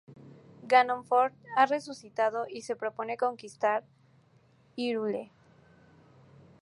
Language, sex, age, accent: Spanish, female, 19-29, México